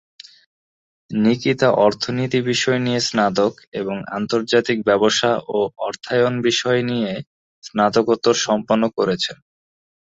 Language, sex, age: Bengali, male, 19-29